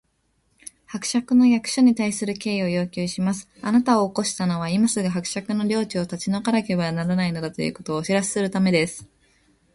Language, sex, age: Japanese, female, 19-29